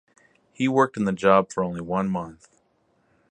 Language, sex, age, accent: English, male, 40-49, United States English